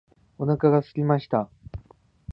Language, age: Japanese, 19-29